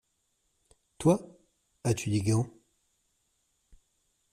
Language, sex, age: French, male, 30-39